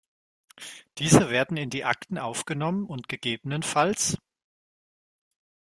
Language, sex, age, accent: German, male, 30-39, Deutschland Deutsch